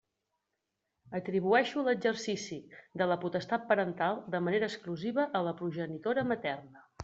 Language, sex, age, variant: Catalan, female, 40-49, Central